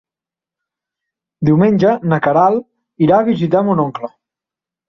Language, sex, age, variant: Catalan, male, 30-39, Central